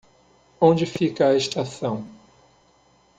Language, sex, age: Portuguese, male, 50-59